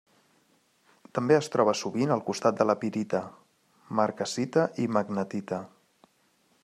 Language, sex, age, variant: Catalan, male, 30-39, Central